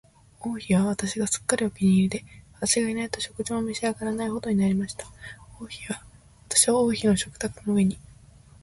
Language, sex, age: Japanese, female, 19-29